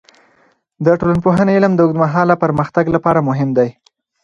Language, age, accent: Pashto, 30-39, پکتیا ولایت، احمدزی